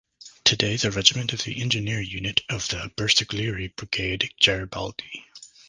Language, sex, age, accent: English, male, 19-29, United States English